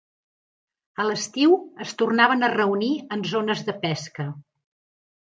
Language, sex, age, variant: Catalan, female, 50-59, Central